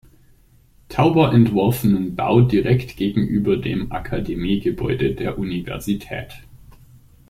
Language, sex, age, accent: German, male, 40-49, Deutschland Deutsch